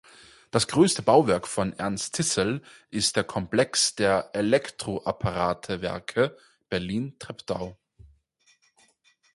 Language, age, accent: German, 19-29, Österreichisches Deutsch